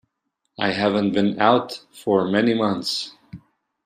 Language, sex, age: English, male, 19-29